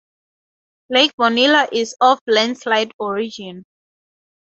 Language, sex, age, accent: English, female, 19-29, Southern African (South Africa, Zimbabwe, Namibia)